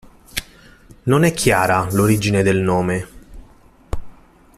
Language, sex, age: Italian, male, 40-49